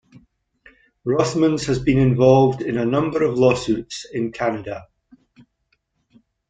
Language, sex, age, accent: English, male, 40-49, Scottish English